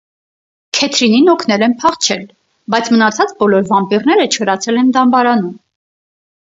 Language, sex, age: Armenian, female, 30-39